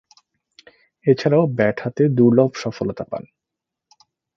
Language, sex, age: Bengali, male, 30-39